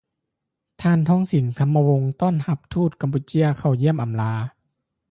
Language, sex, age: Lao, male, 30-39